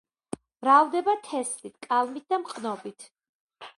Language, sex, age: Georgian, female, 30-39